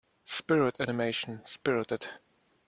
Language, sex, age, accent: English, male, 19-29, England English